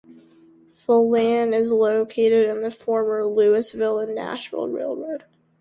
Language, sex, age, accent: English, female, under 19, United States English